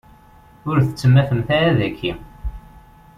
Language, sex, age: Kabyle, male, 19-29